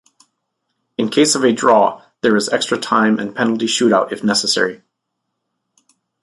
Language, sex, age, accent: English, male, 40-49, United States English